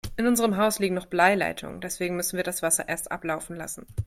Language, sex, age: German, female, 30-39